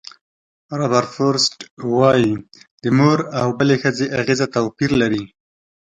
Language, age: Pashto, 30-39